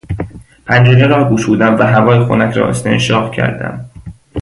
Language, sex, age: Persian, male, 19-29